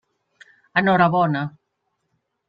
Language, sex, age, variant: Catalan, female, 50-59, Central